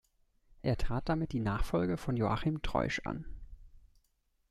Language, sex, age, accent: German, male, 19-29, Deutschland Deutsch